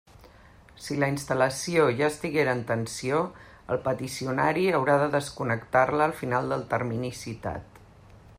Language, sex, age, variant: Catalan, female, 50-59, Central